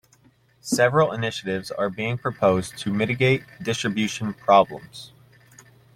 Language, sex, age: English, male, 19-29